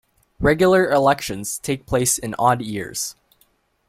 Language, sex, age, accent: English, male, under 19, United States English